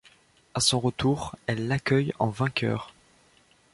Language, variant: French, Français de métropole